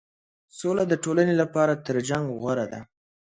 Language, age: Pashto, under 19